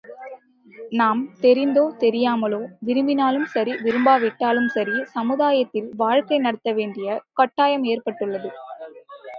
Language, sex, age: Tamil, female, 19-29